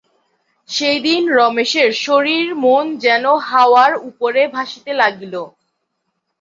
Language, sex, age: Bengali, female, 19-29